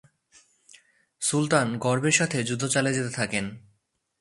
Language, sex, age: Bengali, male, 19-29